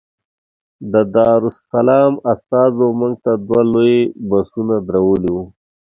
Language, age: Pashto, 30-39